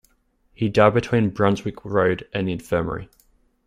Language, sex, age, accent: English, male, 19-29, Australian English